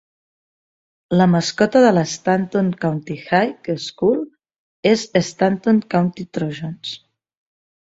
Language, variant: Catalan, Central